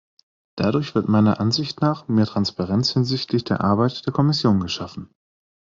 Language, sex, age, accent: German, male, 19-29, Deutschland Deutsch